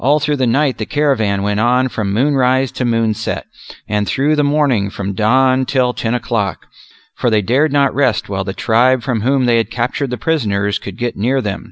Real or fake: real